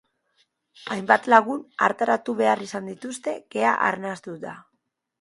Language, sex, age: Basque, female, 19-29